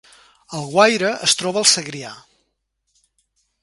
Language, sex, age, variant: Catalan, male, 60-69, Central